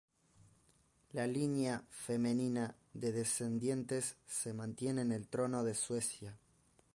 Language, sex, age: Spanish, male, 19-29